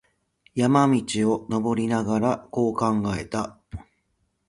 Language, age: Japanese, 30-39